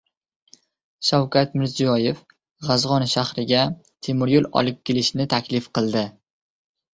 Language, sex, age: Uzbek, male, under 19